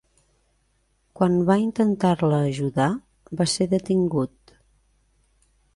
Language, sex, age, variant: Catalan, female, 50-59, Central